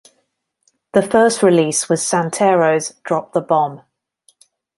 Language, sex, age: English, female, 30-39